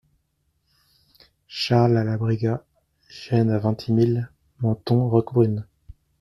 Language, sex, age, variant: French, male, 30-39, Français de métropole